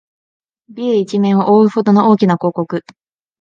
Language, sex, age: Japanese, female, under 19